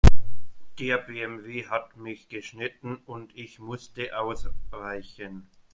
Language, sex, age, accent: German, male, 19-29, Deutschland Deutsch